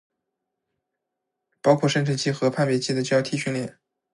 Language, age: Chinese, 19-29